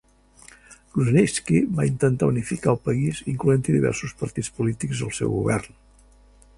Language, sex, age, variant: Catalan, male, 60-69, Central